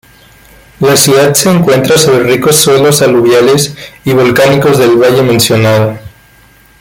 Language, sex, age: Spanish, male, 19-29